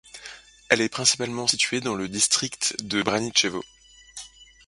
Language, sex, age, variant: French, male, 30-39, Français de métropole